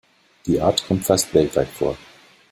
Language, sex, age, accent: German, male, 50-59, Deutschland Deutsch